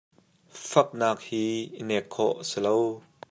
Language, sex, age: Hakha Chin, male, 30-39